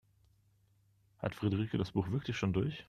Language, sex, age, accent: German, male, 19-29, Deutschland Deutsch